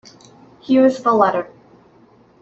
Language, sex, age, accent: English, female, 19-29, United States English